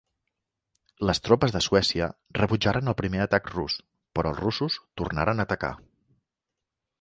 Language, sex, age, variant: Catalan, male, 40-49, Central